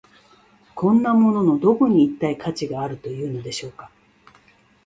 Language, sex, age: Japanese, female, 60-69